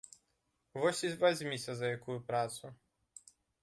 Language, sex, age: Belarusian, male, 19-29